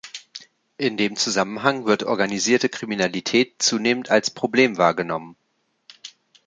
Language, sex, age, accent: German, male, 30-39, Deutschland Deutsch